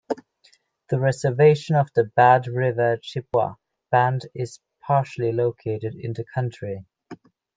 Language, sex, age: English, male, under 19